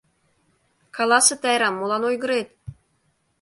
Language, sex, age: Mari, female, 30-39